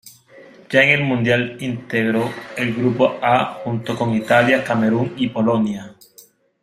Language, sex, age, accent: Spanish, male, 19-29, Andino-Pacífico: Colombia, Perú, Ecuador, oeste de Bolivia y Venezuela andina